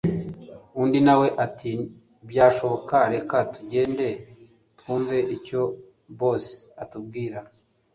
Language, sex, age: Kinyarwanda, male, 40-49